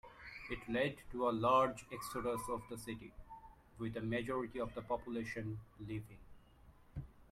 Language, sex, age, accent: English, male, 19-29, India and South Asia (India, Pakistan, Sri Lanka)